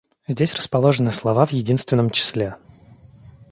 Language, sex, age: Russian, male, 19-29